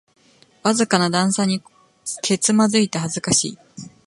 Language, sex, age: Japanese, female, 19-29